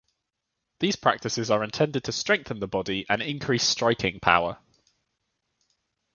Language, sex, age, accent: English, male, 19-29, England English